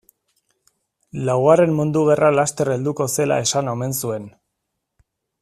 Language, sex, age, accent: Basque, male, 40-49, Erdialdekoa edo Nafarra (Gipuzkoa, Nafarroa)